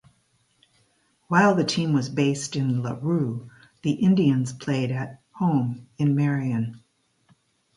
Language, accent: English, United States English